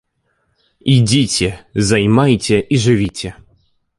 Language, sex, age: Belarusian, male, 19-29